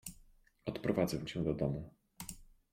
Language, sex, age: Polish, male, 19-29